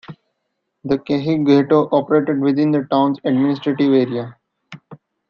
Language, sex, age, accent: English, male, 19-29, India and South Asia (India, Pakistan, Sri Lanka)